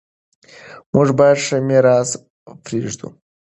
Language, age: Pashto, under 19